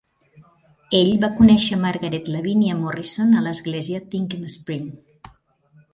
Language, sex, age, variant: Catalan, male, 60-69, Central